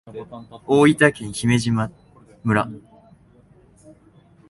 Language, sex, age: Japanese, male, 19-29